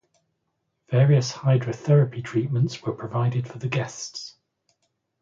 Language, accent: English, England English